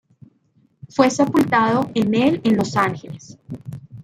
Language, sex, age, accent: Spanish, female, 30-39, Caribe: Cuba, Venezuela, Puerto Rico, República Dominicana, Panamá, Colombia caribeña, México caribeño, Costa del golfo de México